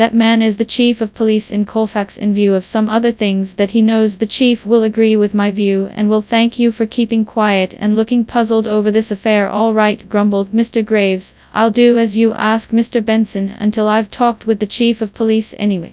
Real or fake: fake